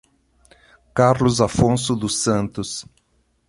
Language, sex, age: Portuguese, male, 60-69